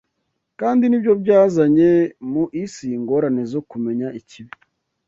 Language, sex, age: Kinyarwanda, male, 19-29